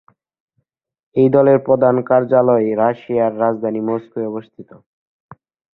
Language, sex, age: Bengali, male, 19-29